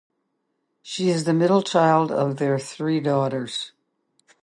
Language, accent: English, Canadian English